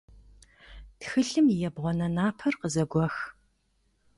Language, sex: Kabardian, female